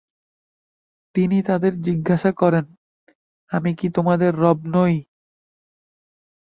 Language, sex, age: Bengali, male, 19-29